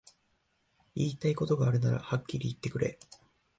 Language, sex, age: Japanese, male, 19-29